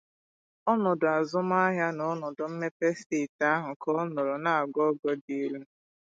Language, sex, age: Igbo, female, 19-29